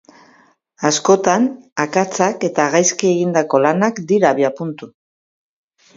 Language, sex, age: Basque, female, 60-69